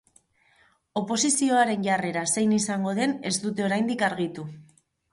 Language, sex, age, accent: Basque, female, 30-39, Mendebalekoa (Araba, Bizkaia, Gipuzkoako mendebaleko herri batzuk)